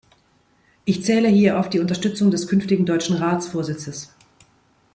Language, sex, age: German, female, 40-49